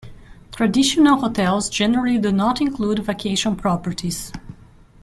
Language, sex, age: English, female, 40-49